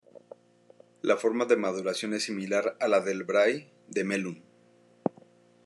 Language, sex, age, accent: Spanish, male, 40-49, México